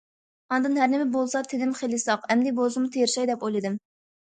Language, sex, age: Uyghur, female, under 19